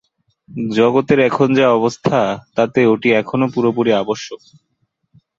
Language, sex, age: Bengali, male, 19-29